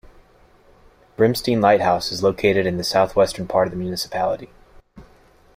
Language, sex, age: English, male, 19-29